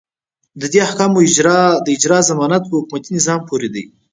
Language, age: Pashto, 19-29